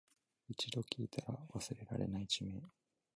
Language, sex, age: Japanese, male, 19-29